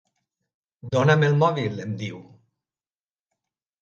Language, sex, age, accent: Catalan, male, 60-69, valencià